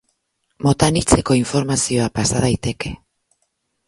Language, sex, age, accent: Basque, female, 50-59, Mendebalekoa (Araba, Bizkaia, Gipuzkoako mendebaleko herri batzuk)